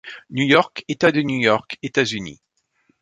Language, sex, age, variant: French, male, 50-59, Français de métropole